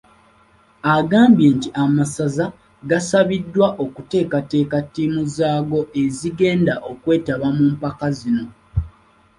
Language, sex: Ganda, male